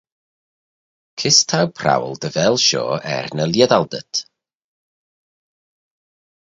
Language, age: Manx, 40-49